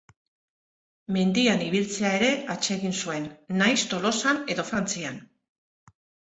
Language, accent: Basque, Mendebalekoa (Araba, Bizkaia, Gipuzkoako mendebaleko herri batzuk)